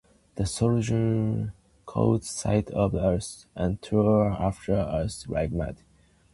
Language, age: English, under 19